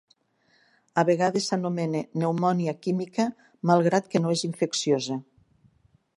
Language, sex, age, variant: Catalan, female, 60-69, Nord-Occidental